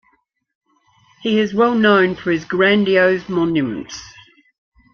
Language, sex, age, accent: English, female, 60-69, Australian English